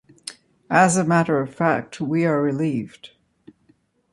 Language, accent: English, United States English